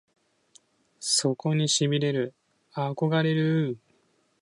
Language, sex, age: Japanese, male, 19-29